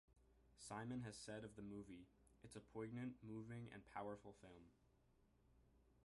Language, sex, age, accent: English, male, 19-29, United States English